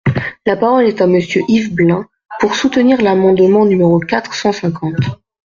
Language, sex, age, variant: French, female, 19-29, Français de métropole